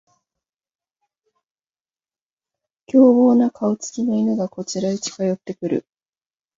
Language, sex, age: Japanese, female, 19-29